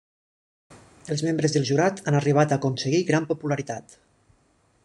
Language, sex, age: Catalan, male, 40-49